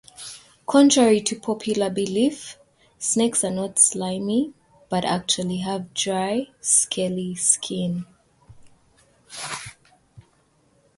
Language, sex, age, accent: English, female, 30-39, United States English